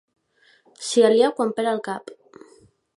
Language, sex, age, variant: Catalan, female, 19-29, Central